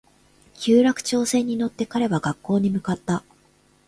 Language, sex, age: Japanese, female, 19-29